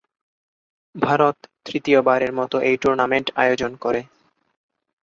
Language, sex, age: Bengali, male, 19-29